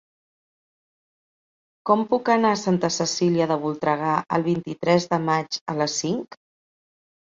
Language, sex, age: Catalan, female, 50-59